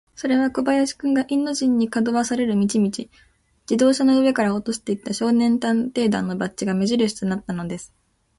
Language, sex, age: Japanese, female, under 19